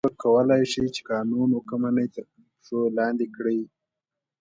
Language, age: Pashto, 19-29